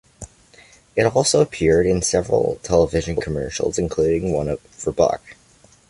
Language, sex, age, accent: English, male, under 19, United States English